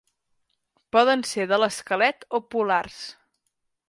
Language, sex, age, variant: Catalan, female, 40-49, Central